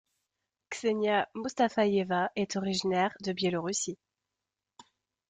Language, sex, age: French, female, 19-29